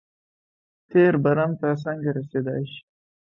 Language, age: Pashto, 19-29